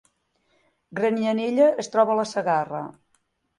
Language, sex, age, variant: Catalan, female, 50-59, Central